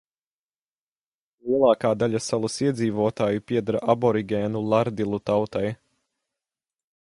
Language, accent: Latvian, Krievu